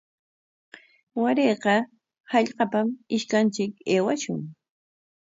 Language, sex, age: Corongo Ancash Quechua, female, 50-59